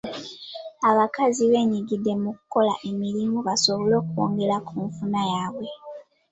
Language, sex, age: Ganda, female, under 19